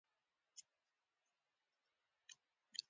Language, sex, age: Pashto, female, 19-29